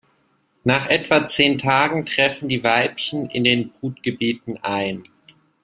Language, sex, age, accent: German, male, 19-29, Deutschland Deutsch